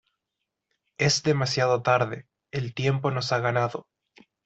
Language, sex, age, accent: Spanish, male, 19-29, Rioplatense: Argentina, Uruguay, este de Bolivia, Paraguay